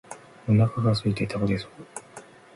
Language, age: Japanese, 50-59